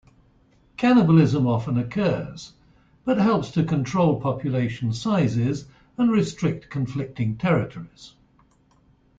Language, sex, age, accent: English, male, 60-69, England English